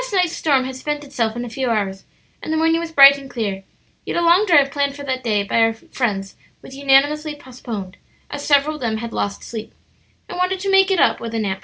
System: none